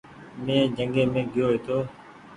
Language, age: Goaria, 19-29